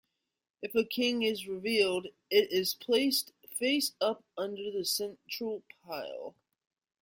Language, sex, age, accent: English, male, 19-29, United States English